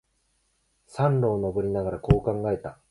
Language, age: Japanese, 19-29